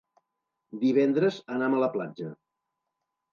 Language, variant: Catalan, Septentrional